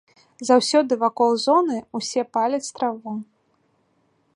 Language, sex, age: Belarusian, female, 19-29